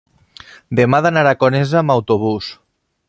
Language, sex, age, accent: Catalan, male, 30-39, valencià